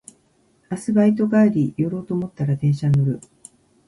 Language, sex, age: Japanese, female, 60-69